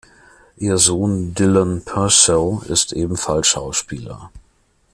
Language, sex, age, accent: German, male, 50-59, Deutschland Deutsch